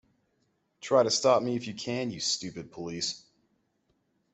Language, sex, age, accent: English, male, 30-39, United States English